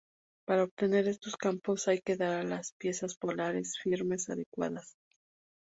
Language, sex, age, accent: Spanish, female, 30-39, México